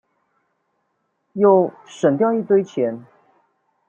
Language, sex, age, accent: Chinese, male, 40-49, 出生地：臺北市